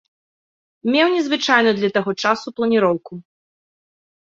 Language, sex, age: Belarusian, female, 30-39